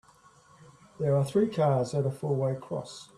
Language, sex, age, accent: English, male, 60-69, Australian English